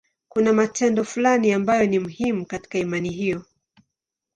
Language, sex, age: Swahili, female, 50-59